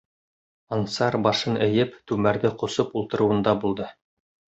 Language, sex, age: Bashkir, female, 30-39